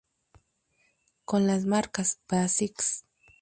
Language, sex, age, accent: Spanish, female, 30-39, México